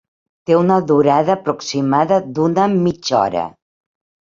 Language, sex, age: Catalan, female, 60-69